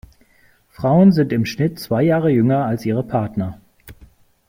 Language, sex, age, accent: German, male, 50-59, Deutschland Deutsch